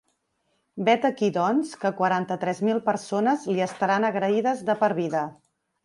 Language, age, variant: Catalan, 40-49, Central